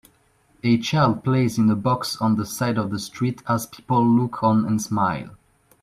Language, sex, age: English, male, 19-29